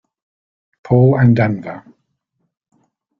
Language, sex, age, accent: English, male, 60-69, England English